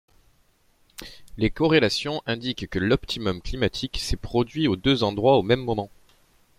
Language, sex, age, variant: French, male, 30-39, Français de métropole